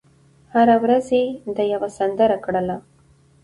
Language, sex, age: Pashto, female, 40-49